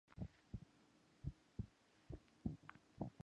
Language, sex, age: English, female, 19-29